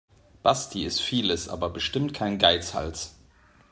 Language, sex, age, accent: German, male, 40-49, Deutschland Deutsch